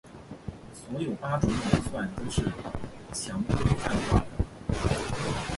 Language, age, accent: Chinese, 19-29, 出生地：上海市